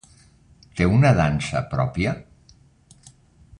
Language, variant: Catalan, Central